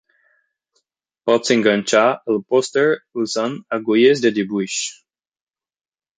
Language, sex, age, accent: Catalan, male, 19-29, central; aprenent (recent, des d'altres llengües)